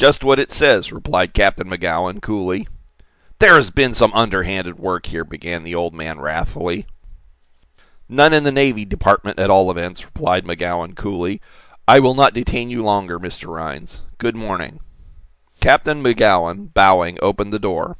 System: none